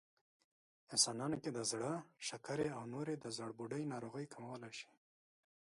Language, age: Pashto, 19-29